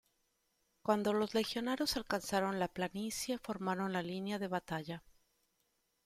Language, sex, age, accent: Spanish, female, 40-49, México